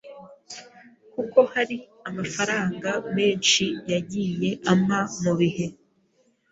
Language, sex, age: Kinyarwanda, female, 19-29